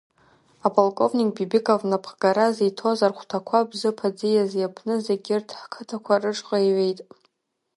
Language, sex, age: Abkhazian, female, under 19